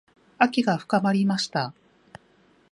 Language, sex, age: Japanese, female, 40-49